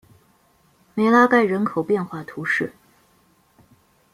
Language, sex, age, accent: Chinese, female, 19-29, 出生地：黑龙江省